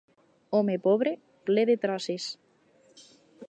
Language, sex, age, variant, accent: Catalan, female, under 19, Alacantí, valencià